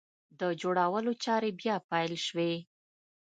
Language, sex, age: Pashto, female, 30-39